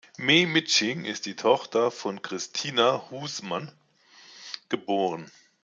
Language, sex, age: German, male, 50-59